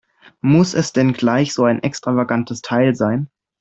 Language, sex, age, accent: German, male, under 19, Deutschland Deutsch